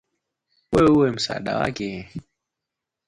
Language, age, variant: Swahili, 19-29, Kiswahili cha Bara ya Tanzania